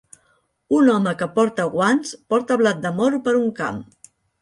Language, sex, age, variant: Catalan, female, 50-59, Central